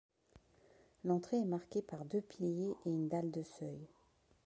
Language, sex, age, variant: French, female, 50-59, Français de métropole